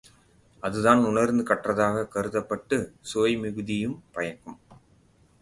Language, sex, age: Tamil, male, 40-49